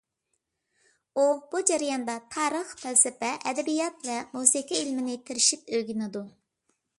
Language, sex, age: Uyghur, male, under 19